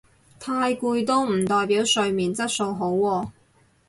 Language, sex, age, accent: Cantonese, female, 30-39, 广州音